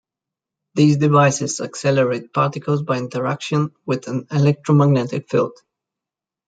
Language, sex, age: English, male, 19-29